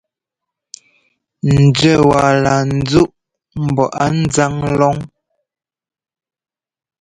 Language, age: Ngomba, 19-29